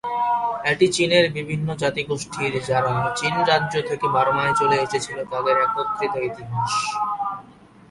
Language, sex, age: Bengali, male, 19-29